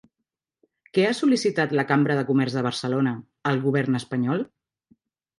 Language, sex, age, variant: Catalan, female, 40-49, Central